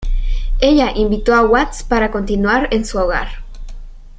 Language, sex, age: Spanish, female, 19-29